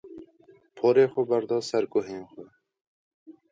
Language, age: Kurdish, 19-29